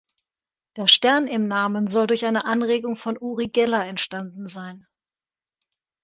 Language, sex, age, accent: German, female, 50-59, Deutschland Deutsch